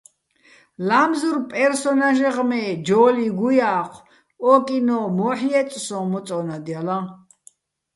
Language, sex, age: Bats, female, 60-69